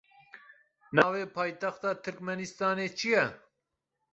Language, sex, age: Kurdish, male, 30-39